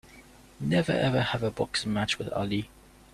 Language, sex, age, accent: English, male, 30-39, England English